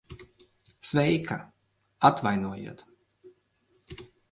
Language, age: Latvian, 40-49